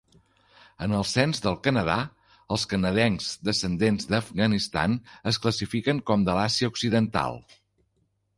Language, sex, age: Catalan, male, 40-49